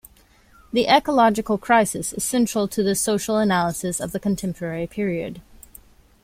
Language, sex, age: English, female, 19-29